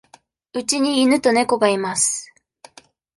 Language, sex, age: Japanese, female, 19-29